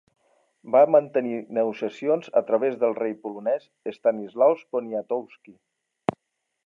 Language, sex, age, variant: Catalan, male, 50-59, Central